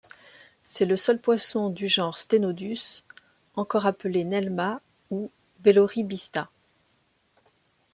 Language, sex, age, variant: French, female, 40-49, Français de métropole